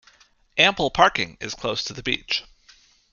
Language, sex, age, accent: English, male, 30-39, Canadian English